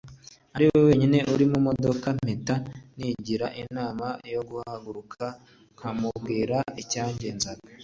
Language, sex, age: Kinyarwanda, male, 30-39